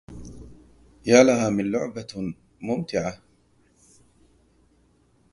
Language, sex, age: Arabic, male, 40-49